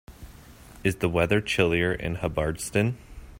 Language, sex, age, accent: English, male, 19-29, Canadian English